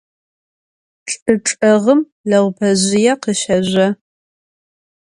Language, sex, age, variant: Adyghe, female, 19-29, Адыгабзэ (Кирил, пстэумэ зэдыряе)